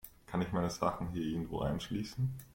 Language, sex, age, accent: German, male, 19-29, Österreichisches Deutsch